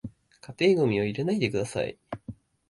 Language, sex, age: Japanese, male, 19-29